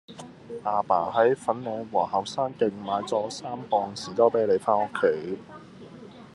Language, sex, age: Cantonese, male, 19-29